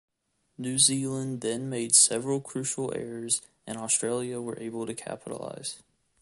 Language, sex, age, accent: English, male, 19-29, United States English